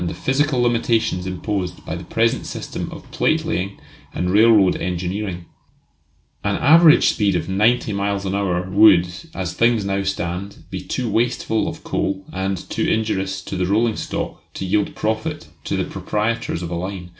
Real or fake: real